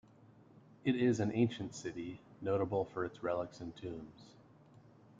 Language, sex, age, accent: English, male, 30-39, United States English